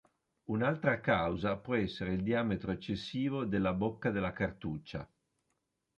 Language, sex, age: Italian, female, 60-69